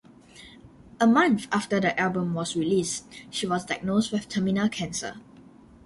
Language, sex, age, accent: English, male, under 19, Singaporean English